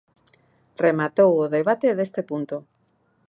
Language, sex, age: Galician, female, 40-49